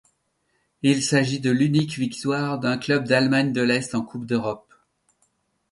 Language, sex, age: French, male, 60-69